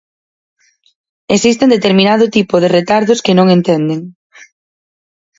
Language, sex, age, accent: Galician, female, 19-29, Oriental (común en zona oriental); Normativo (estándar)